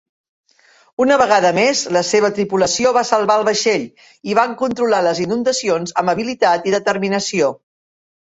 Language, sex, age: Catalan, female, 60-69